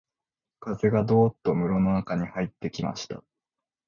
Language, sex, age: Japanese, male, 19-29